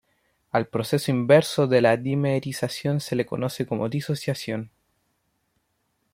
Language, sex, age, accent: Spanish, male, 19-29, Chileno: Chile, Cuyo